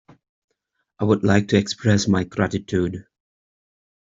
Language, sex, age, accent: English, male, 40-49, England English